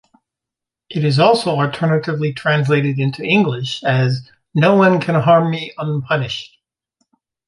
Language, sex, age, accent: English, male, 50-59, United States English